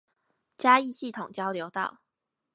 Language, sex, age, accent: Chinese, female, 19-29, 出生地：臺北市